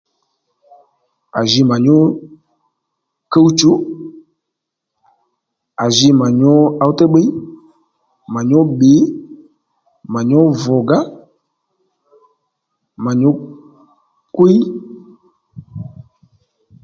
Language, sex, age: Lendu, male, 30-39